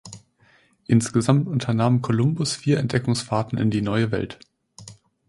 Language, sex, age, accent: German, male, 19-29, Deutschland Deutsch